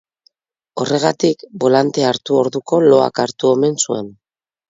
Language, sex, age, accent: Basque, female, 30-39, Mendebalekoa (Araba, Bizkaia, Gipuzkoako mendebaleko herri batzuk)